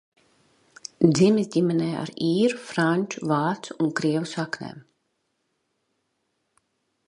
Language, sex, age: Latvian, female, 30-39